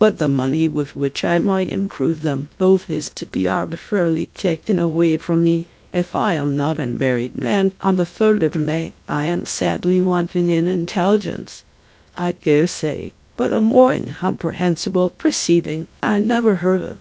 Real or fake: fake